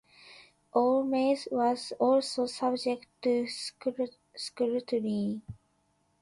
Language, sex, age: English, female, 19-29